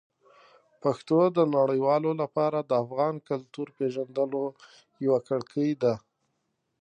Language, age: Pashto, 30-39